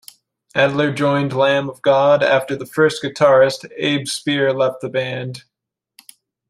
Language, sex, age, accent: English, male, 19-29, United States English